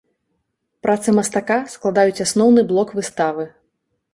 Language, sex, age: Belarusian, female, 30-39